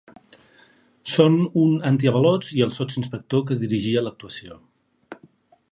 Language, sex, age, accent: Catalan, male, 50-59, Barceloní